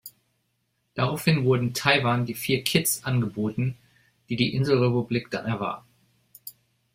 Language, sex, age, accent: German, male, 40-49, Deutschland Deutsch